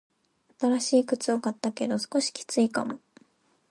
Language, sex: Japanese, female